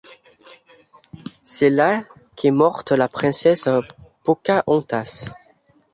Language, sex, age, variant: French, male, under 19, Français de métropole